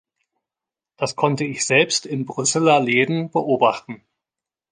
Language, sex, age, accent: German, male, 40-49, Deutschland Deutsch